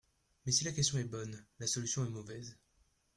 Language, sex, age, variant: French, male, under 19, Français de métropole